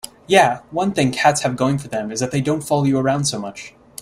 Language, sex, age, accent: English, male, 19-29, United States English